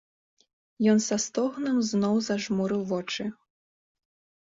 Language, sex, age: Belarusian, female, 19-29